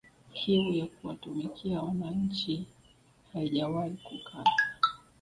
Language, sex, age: Swahili, female, 30-39